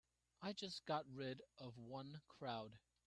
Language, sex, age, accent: English, male, 40-49, Hong Kong English